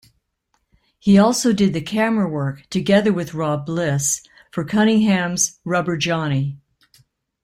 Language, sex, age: English, female, 60-69